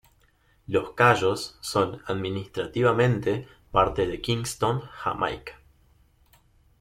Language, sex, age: Spanish, male, 19-29